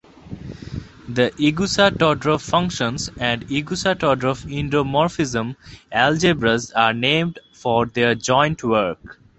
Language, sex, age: English, male, 19-29